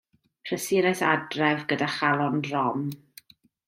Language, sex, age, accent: Welsh, female, 30-39, Y Deyrnas Unedig Cymraeg